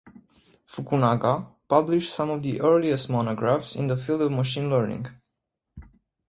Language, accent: English, United States English